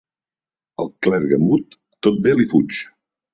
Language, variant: Catalan, Central